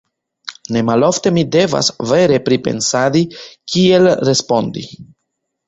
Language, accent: Esperanto, Internacia